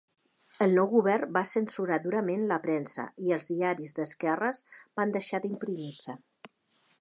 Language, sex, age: Catalan, female, 50-59